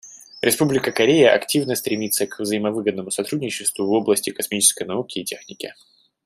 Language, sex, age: Russian, male, 19-29